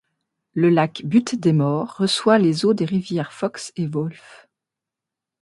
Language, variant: French, Français de métropole